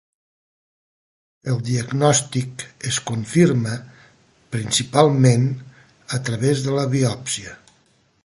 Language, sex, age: Catalan, male, 60-69